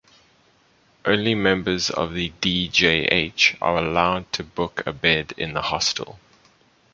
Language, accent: English, Southern African (South Africa, Zimbabwe, Namibia)